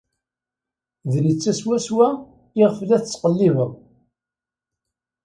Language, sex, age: Kabyle, male, 70-79